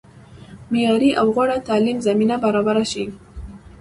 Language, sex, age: Pashto, female, 19-29